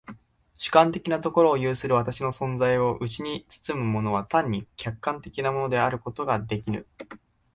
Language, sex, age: Japanese, male, 19-29